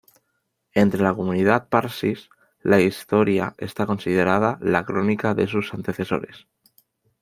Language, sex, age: Spanish, male, 19-29